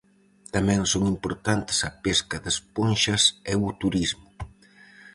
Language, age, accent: Galician, 50-59, Central (gheada)